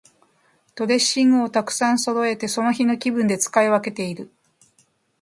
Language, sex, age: Japanese, female, 50-59